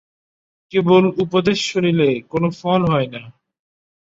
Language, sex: Bengali, male